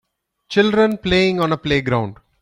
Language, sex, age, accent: English, male, 40-49, India and South Asia (India, Pakistan, Sri Lanka)